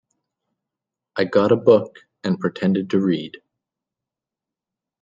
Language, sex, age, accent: English, male, 30-39, Canadian English